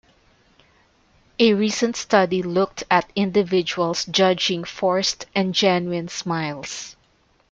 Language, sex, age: English, female, 50-59